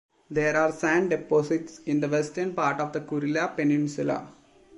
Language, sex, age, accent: English, male, 19-29, India and South Asia (India, Pakistan, Sri Lanka)